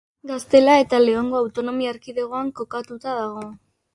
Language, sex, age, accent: Basque, female, 19-29, Mendebalekoa (Araba, Bizkaia, Gipuzkoako mendebaleko herri batzuk)